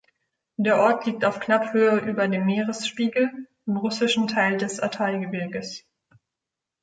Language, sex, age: German, female, 19-29